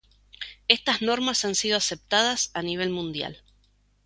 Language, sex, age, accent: Spanish, female, 40-49, Rioplatense: Argentina, Uruguay, este de Bolivia, Paraguay